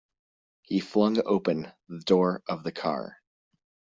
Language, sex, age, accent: English, male, 30-39, United States English